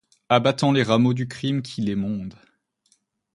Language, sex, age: French, female, 19-29